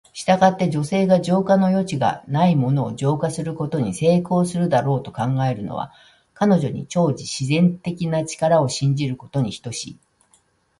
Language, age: Japanese, 60-69